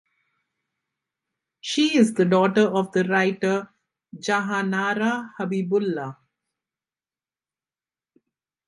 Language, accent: English, India and South Asia (India, Pakistan, Sri Lanka)